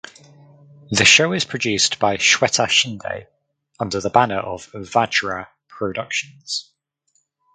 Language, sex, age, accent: English, male, 30-39, England English